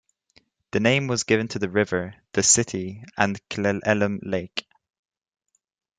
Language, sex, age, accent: English, male, under 19, England English